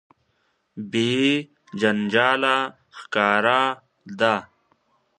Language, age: Pashto, 19-29